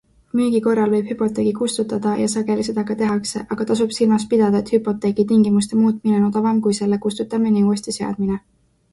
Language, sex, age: Estonian, female, 19-29